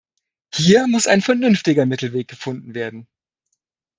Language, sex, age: German, male, 30-39